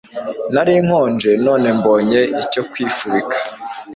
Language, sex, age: Kinyarwanda, male, 19-29